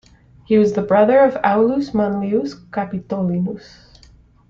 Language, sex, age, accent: English, female, 19-29, United States English